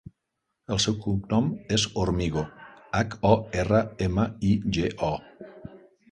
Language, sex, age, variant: Catalan, male, 40-49, Central